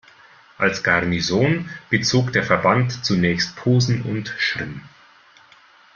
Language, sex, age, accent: German, male, 40-49, Deutschland Deutsch